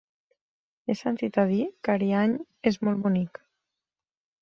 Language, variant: Catalan, Central